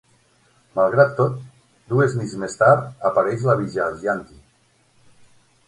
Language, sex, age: Catalan, male, 50-59